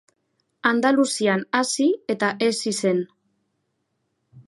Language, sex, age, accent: Basque, female, 19-29, Mendebalekoa (Araba, Bizkaia, Gipuzkoako mendebaleko herri batzuk)